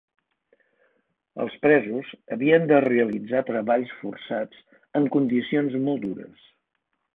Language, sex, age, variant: Catalan, male, 60-69, Central